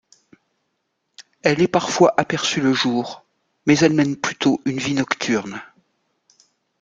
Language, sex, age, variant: French, female, 50-59, Français de métropole